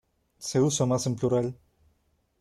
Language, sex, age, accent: Spanish, male, 19-29, México